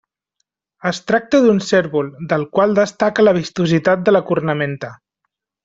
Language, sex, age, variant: Catalan, male, 30-39, Central